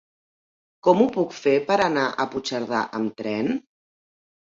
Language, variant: Catalan, Central